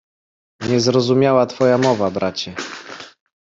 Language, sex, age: Polish, male, 30-39